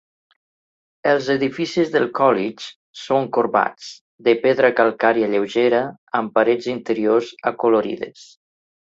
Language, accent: Catalan, valencià